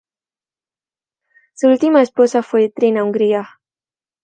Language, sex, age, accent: Spanish, female, under 19, España: Sur peninsular (Andalucia, Extremadura, Murcia)